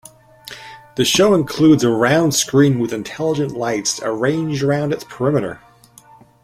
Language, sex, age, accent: English, male, 40-49, Canadian English